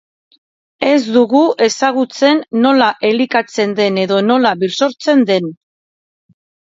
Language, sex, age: Basque, female, 40-49